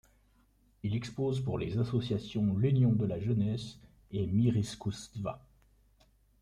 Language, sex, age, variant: French, male, 30-39, Français de métropole